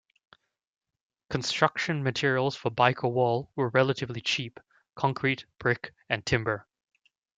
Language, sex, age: English, male, 19-29